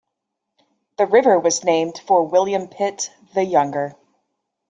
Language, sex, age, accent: English, female, 30-39, United States English